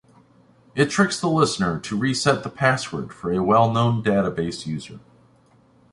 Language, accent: English, United States English